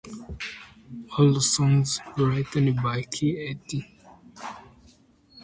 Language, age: English, 19-29